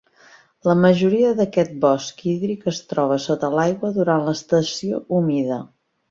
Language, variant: Catalan, Central